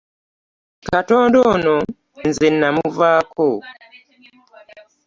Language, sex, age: Ganda, female, 50-59